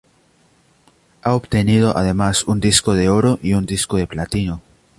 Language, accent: Spanish, Andino-Pacífico: Colombia, Perú, Ecuador, oeste de Bolivia y Venezuela andina